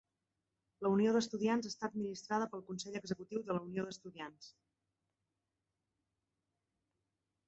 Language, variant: Catalan, Central